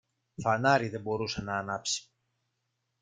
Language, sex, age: Greek, male, 30-39